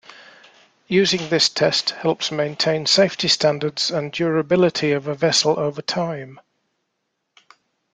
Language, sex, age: English, male, 60-69